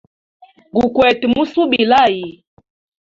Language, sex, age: Hemba, female, 19-29